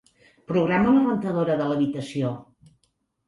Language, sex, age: Catalan, female, 60-69